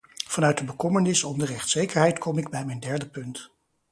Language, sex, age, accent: Dutch, male, 50-59, Nederlands Nederlands